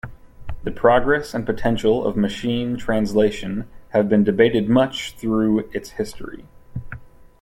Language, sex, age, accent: English, male, 30-39, United States English